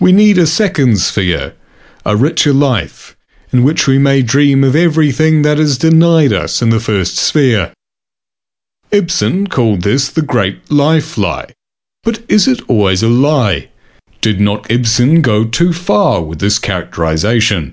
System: none